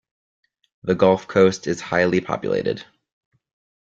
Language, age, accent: English, 19-29, United States English